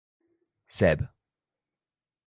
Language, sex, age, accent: English, male, 19-29, England English